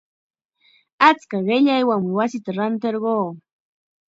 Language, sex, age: Chiquián Ancash Quechua, female, 19-29